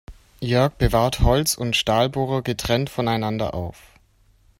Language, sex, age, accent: German, male, 19-29, Deutschland Deutsch